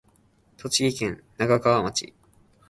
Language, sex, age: Japanese, male, 19-29